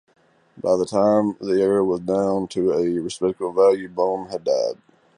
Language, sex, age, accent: English, male, 30-39, United States English